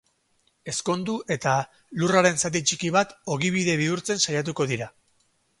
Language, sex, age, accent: Basque, male, 40-49, Mendebalekoa (Araba, Bizkaia, Gipuzkoako mendebaleko herri batzuk)